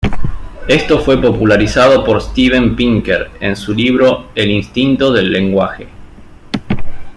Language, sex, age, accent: Spanish, male, 19-29, Rioplatense: Argentina, Uruguay, este de Bolivia, Paraguay